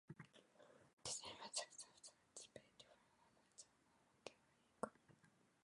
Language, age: English, 19-29